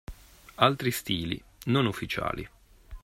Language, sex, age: Italian, male, 30-39